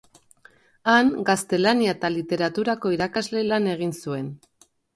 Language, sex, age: Basque, female, 30-39